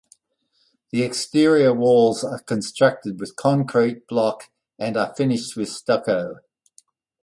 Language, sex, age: English, male, 60-69